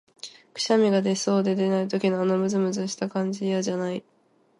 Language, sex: Japanese, female